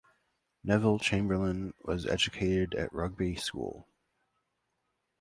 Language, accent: English, United States English